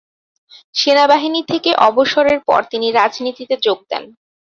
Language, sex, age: Bengali, female, 19-29